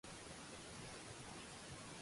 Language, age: Cantonese, 19-29